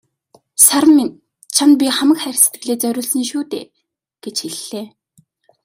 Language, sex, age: Mongolian, female, 19-29